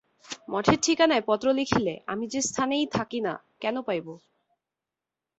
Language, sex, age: Bengali, female, 19-29